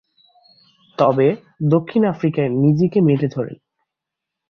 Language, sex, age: Bengali, male, 19-29